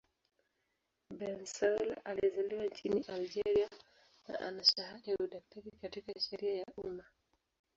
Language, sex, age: Swahili, female, 19-29